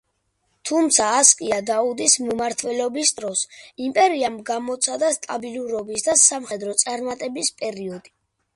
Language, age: Georgian, under 19